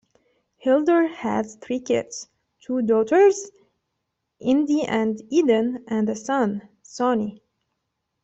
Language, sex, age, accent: English, female, 19-29, United States English